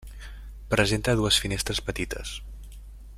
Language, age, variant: Catalan, 19-29, Central